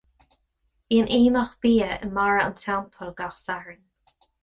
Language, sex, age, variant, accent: Irish, female, 30-39, Gaeilge Chonnacht, Cainteoir líofa, ní ó dhúchas